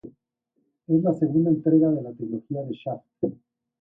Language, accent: Spanish, México